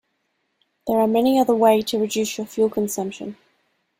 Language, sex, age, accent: English, female, 19-29, Australian English